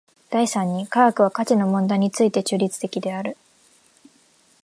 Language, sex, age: Japanese, female, 19-29